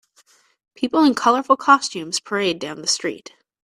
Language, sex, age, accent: English, female, 30-39, Canadian English